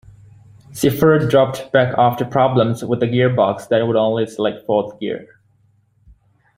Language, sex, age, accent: English, male, 19-29, United States English